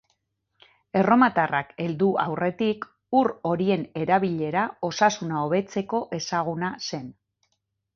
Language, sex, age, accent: Basque, female, 50-59, Mendebalekoa (Araba, Bizkaia, Gipuzkoako mendebaleko herri batzuk)